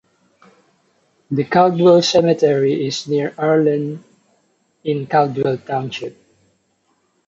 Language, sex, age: English, male, 19-29